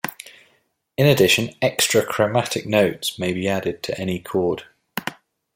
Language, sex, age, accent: English, male, 40-49, England English